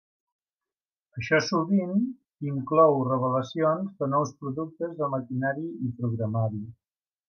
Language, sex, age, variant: Catalan, male, 60-69, Septentrional